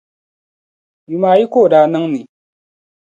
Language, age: Dagbani, 19-29